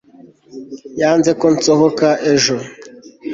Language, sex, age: Kinyarwanda, male, 19-29